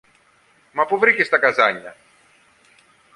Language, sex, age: Greek, male, 40-49